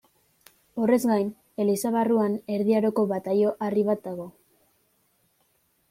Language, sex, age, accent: Basque, female, under 19, Mendebalekoa (Araba, Bizkaia, Gipuzkoako mendebaleko herri batzuk)